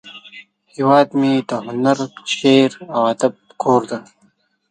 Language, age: Pashto, 19-29